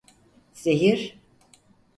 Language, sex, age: Turkish, female, 60-69